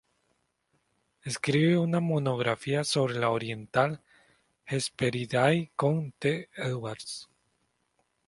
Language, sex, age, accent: Spanish, male, 30-39, América central